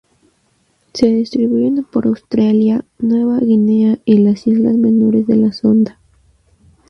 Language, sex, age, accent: Spanish, female, under 19, México